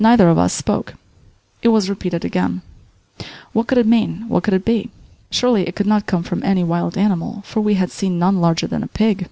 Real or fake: real